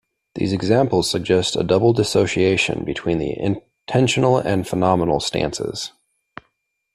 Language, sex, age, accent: English, male, 19-29, United States English